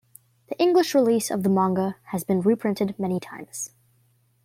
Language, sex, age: English, female, under 19